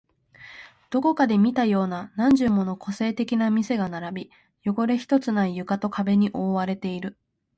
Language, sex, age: Japanese, female, under 19